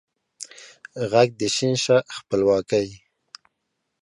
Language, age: Pashto, 19-29